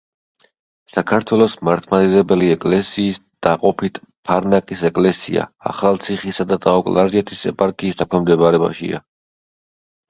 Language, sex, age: Georgian, male, 30-39